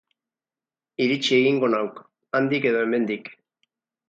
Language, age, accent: Basque, 60-69, Erdialdekoa edo Nafarra (Gipuzkoa, Nafarroa)